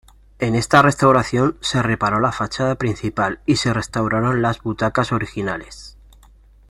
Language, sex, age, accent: Spanish, male, 30-39, España: Centro-Sur peninsular (Madrid, Toledo, Castilla-La Mancha)